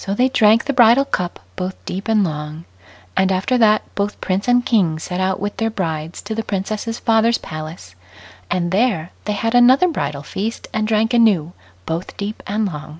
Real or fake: real